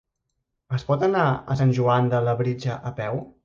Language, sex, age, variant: Catalan, male, 30-39, Central